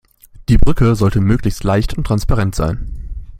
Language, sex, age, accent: German, male, 19-29, Deutschland Deutsch